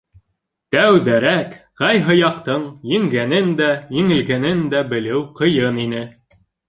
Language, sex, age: Bashkir, male, 19-29